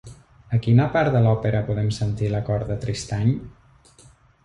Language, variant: Catalan, Central